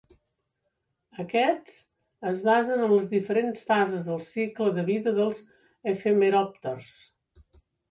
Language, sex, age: Catalan, female, 70-79